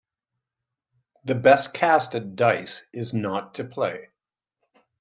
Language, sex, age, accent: English, male, 60-69, Canadian English